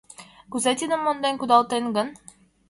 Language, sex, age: Mari, female, 19-29